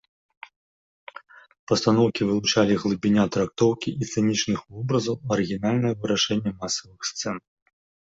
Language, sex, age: Belarusian, male, 30-39